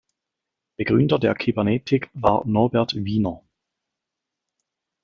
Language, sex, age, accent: German, male, 30-39, Schweizerdeutsch